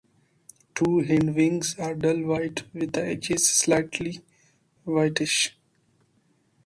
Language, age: English, 19-29